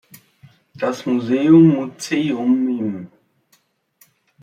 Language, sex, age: German, female, 60-69